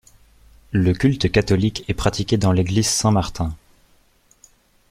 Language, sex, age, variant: French, male, 19-29, Français de métropole